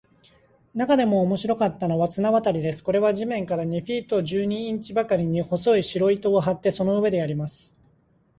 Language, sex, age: Japanese, male, 30-39